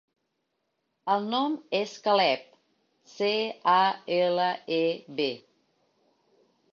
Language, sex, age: Catalan, female, 40-49